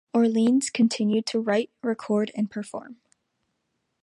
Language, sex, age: English, female, under 19